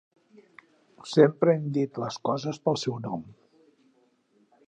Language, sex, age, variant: Catalan, male, 50-59, Central